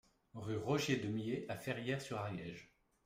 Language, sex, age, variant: French, male, 30-39, Français de métropole